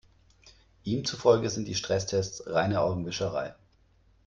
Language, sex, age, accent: German, male, 30-39, Deutschland Deutsch